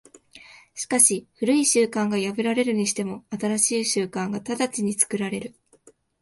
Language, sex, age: Japanese, female, 19-29